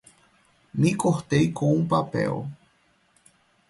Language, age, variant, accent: Portuguese, 40-49, Portuguese (Brasil), Nordestino